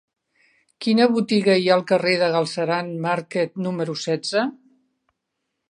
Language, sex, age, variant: Catalan, female, 60-69, Central